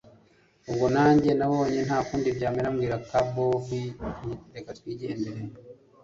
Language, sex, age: Kinyarwanda, male, 40-49